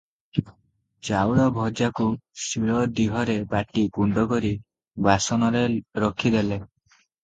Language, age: Odia, 19-29